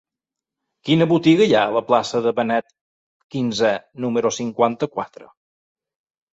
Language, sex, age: Catalan, male, 50-59